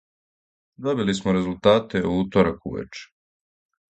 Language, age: Serbian, 19-29